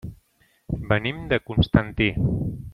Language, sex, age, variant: Catalan, male, 40-49, Central